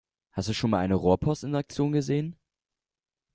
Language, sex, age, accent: German, male, under 19, Deutschland Deutsch